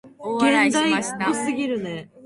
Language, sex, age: Japanese, female, under 19